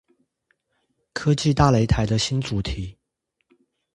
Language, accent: Chinese, 出生地：臺北市